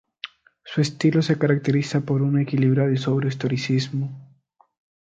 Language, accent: Spanish, Andino-Pacífico: Colombia, Perú, Ecuador, oeste de Bolivia y Venezuela andina